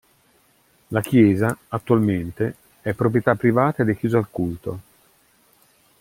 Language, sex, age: Italian, male, 50-59